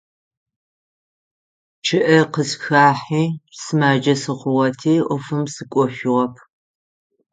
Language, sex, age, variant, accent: Adyghe, female, 50-59, Адыгабзэ (Кирил, пстэумэ зэдыряе), Кıэмгуй (Çemguy)